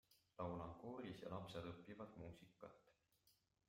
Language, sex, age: Estonian, male, 30-39